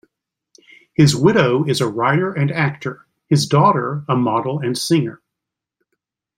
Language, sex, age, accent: English, male, 60-69, United States English